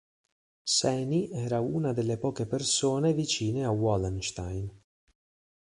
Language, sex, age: Italian, male, 40-49